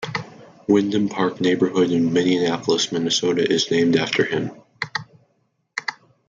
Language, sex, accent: English, male, United States English